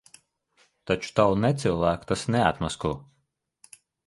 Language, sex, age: Latvian, male, 40-49